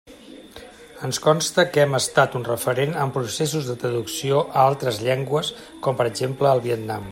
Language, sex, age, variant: Catalan, male, 50-59, Central